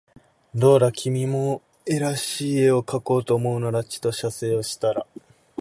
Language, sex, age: Japanese, male, 19-29